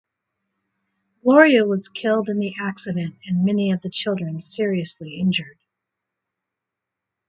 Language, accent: English, United States English